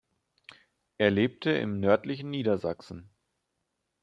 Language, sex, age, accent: German, male, 19-29, Deutschland Deutsch